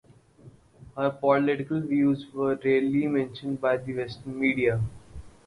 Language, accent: English, India and South Asia (India, Pakistan, Sri Lanka)